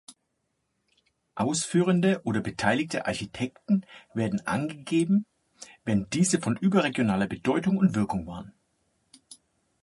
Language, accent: German, Deutschland Deutsch